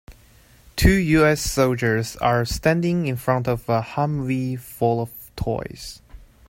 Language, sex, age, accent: English, male, 19-29, United States English